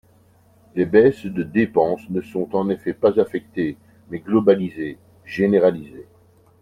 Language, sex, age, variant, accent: French, male, 50-59, Français d'Europe, Français de Belgique